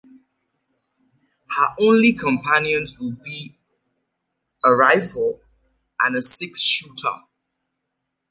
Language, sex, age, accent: English, male, 30-39, United States English